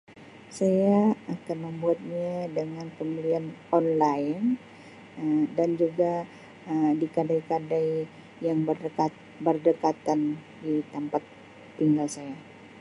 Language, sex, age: Sabah Malay, female, 60-69